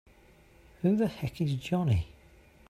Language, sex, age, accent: English, male, 40-49, England English